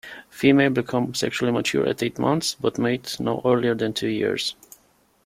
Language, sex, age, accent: English, male, 30-39, United States English